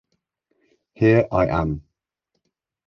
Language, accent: English, England English